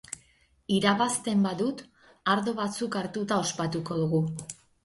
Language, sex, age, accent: Basque, female, 50-59, Erdialdekoa edo Nafarra (Gipuzkoa, Nafarroa)